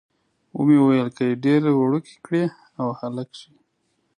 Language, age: Pashto, 30-39